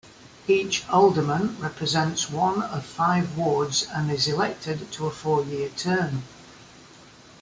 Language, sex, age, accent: English, male, 60-69, England English